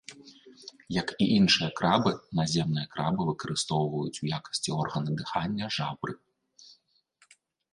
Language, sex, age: Belarusian, male, 30-39